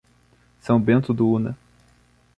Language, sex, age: Portuguese, male, 19-29